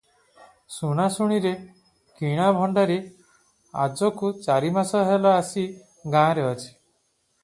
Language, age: Odia, 40-49